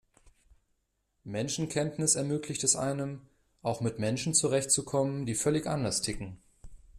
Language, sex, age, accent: German, male, 19-29, Deutschland Deutsch